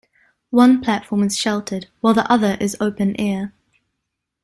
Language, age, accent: English, 19-29, New Zealand English